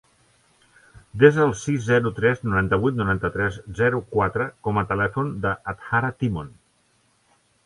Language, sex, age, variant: Catalan, male, 60-69, Central